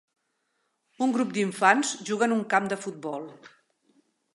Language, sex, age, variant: Catalan, female, 50-59, Central